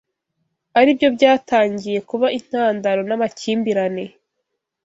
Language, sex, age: Kinyarwanda, female, 19-29